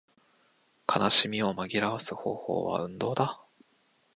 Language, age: Japanese, 19-29